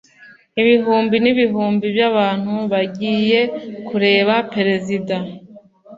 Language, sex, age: Kinyarwanda, female, 19-29